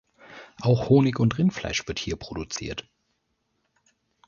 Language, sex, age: German, male, 19-29